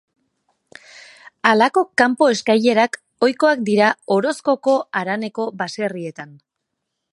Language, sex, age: Basque, female, 30-39